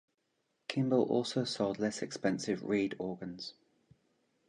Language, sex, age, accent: English, male, 40-49, England English